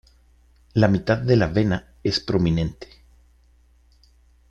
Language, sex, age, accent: Spanish, male, 50-59, México